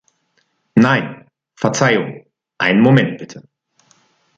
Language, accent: German, Deutschland Deutsch